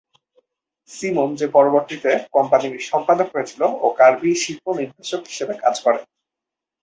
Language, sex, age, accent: Bengali, male, 19-29, Bangladeshi